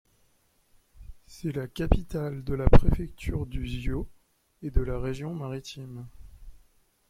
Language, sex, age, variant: French, male, 40-49, Français de métropole